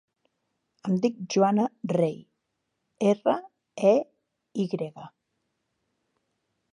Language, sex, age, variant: Catalan, female, 50-59, Central